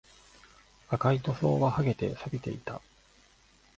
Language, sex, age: Japanese, male, 30-39